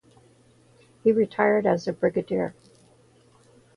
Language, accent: English, United States English